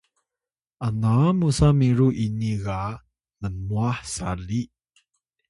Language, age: Atayal, 30-39